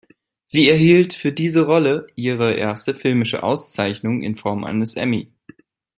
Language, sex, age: German, male, 19-29